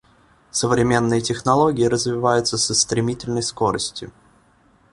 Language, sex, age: Russian, male, 19-29